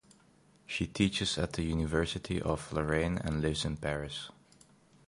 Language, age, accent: English, 19-29, United States English